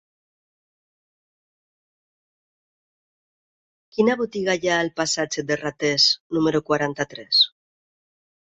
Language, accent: Catalan, valencià